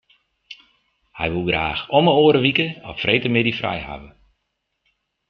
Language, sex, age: Western Frisian, male, 50-59